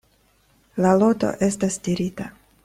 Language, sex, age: Esperanto, female, 30-39